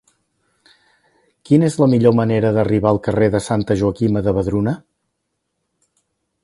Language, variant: Catalan, Central